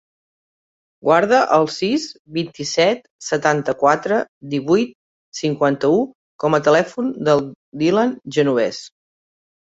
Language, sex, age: Catalan, female, 40-49